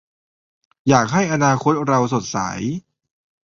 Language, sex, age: Thai, male, 30-39